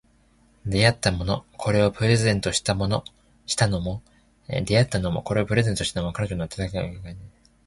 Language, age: Japanese, 19-29